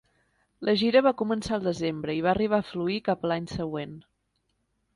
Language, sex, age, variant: Catalan, female, 19-29, Septentrional